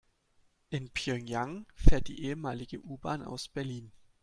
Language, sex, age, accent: German, male, 19-29, Deutschland Deutsch